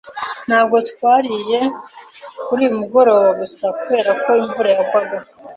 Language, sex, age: Kinyarwanda, female, 19-29